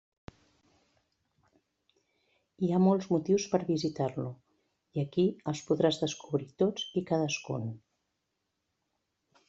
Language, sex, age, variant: Catalan, female, 40-49, Central